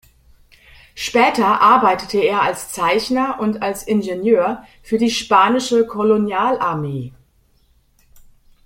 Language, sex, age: German, female, 50-59